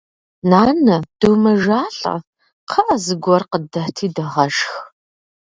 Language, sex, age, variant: Kabardian, female, 30-39, Адыгэбзэ (Къэбэрдей, Кирил, псоми зэдай)